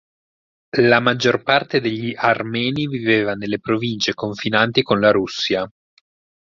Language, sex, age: Italian, male, 19-29